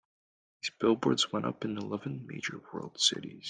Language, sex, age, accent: English, male, under 19, Canadian English